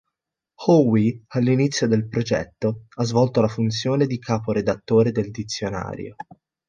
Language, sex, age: Italian, male, 19-29